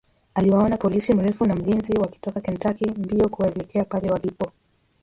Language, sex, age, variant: Swahili, female, 19-29, Kiswahili cha Bara ya Kenya